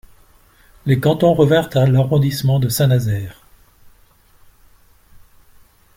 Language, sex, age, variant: French, male, 60-69, Français de métropole